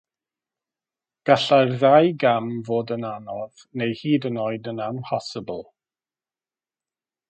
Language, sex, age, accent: Welsh, male, 30-39, Y Deyrnas Unedig Cymraeg